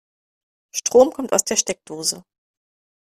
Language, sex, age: German, female, 30-39